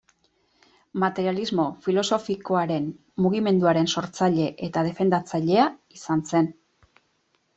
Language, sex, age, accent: Basque, female, 40-49, Erdialdekoa edo Nafarra (Gipuzkoa, Nafarroa)